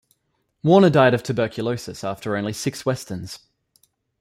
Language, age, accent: English, 19-29, Australian English